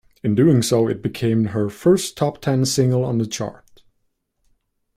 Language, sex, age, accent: English, male, 19-29, United States English